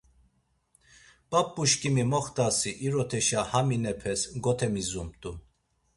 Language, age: Laz, 40-49